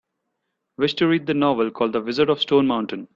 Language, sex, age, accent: English, male, 19-29, India and South Asia (India, Pakistan, Sri Lanka)